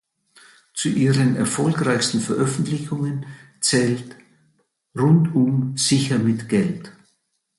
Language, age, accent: German, 70-79, Deutschland Deutsch